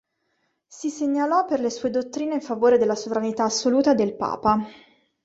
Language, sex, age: Italian, female, 30-39